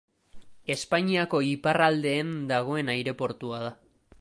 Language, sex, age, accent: Basque, male, 19-29, Mendebalekoa (Araba, Bizkaia, Gipuzkoako mendebaleko herri batzuk)